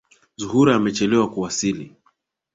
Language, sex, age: Swahili, male, 30-39